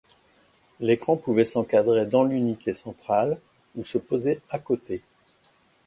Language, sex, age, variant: French, male, 60-69, Français de métropole